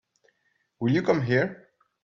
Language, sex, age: English, male, 19-29